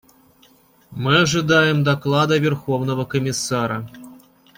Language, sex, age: Russian, male, 30-39